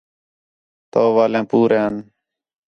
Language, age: Khetrani, 19-29